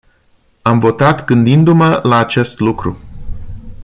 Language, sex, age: Romanian, male, 30-39